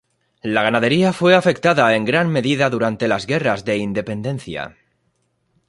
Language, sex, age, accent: Spanish, male, 19-29, España: Norte peninsular (Asturias, Castilla y León, Cantabria, País Vasco, Navarra, Aragón, La Rioja, Guadalajara, Cuenca)